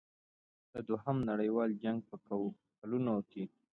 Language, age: Pashto, 19-29